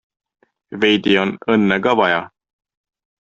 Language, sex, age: Estonian, male, 19-29